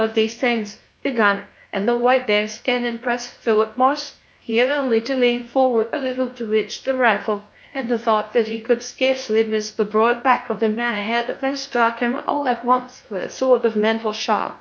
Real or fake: fake